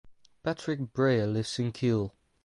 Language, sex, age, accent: English, male, 19-29, Dutch